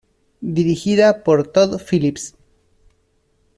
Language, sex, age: Spanish, male, 30-39